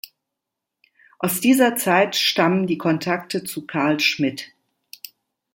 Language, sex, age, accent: German, female, 60-69, Deutschland Deutsch